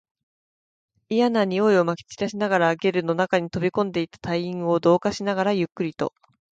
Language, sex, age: Japanese, female, 19-29